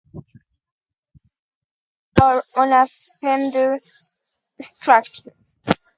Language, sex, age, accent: English, female, under 19, United States English